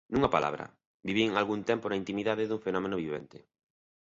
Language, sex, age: Galician, male, 30-39